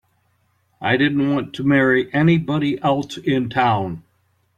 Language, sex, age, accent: English, male, 60-69, United States English